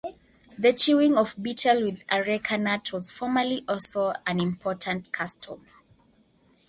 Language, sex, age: English, female, 19-29